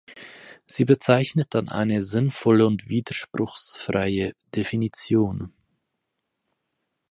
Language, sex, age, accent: German, male, 30-39, Schweizerdeutsch